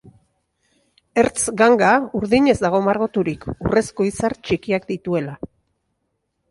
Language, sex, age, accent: Basque, female, 40-49, Erdialdekoa edo Nafarra (Gipuzkoa, Nafarroa)